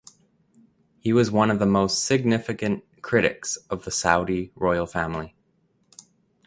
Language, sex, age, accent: English, male, 30-39, Canadian English